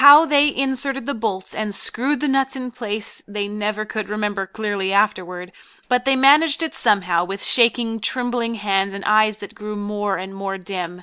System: none